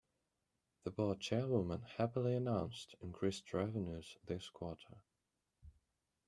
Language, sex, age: English, male, 19-29